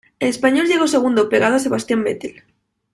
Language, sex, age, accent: Spanish, female, 19-29, España: Norte peninsular (Asturias, Castilla y León, Cantabria, País Vasco, Navarra, Aragón, La Rioja, Guadalajara, Cuenca)